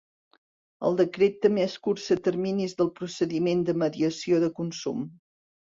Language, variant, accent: Catalan, Central, central